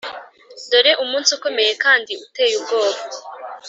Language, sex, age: Kinyarwanda, female, 19-29